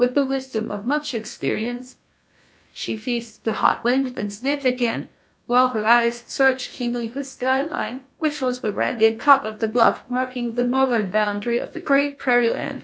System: TTS, GlowTTS